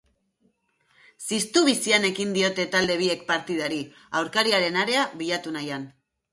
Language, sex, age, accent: Basque, female, 40-49, Mendebalekoa (Araba, Bizkaia, Gipuzkoako mendebaleko herri batzuk)